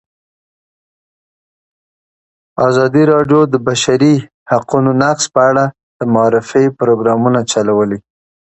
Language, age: Pashto, 30-39